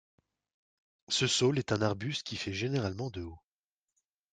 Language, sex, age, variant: French, male, 19-29, Français de métropole